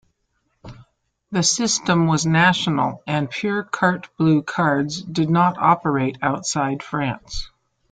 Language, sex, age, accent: English, female, 50-59, United States English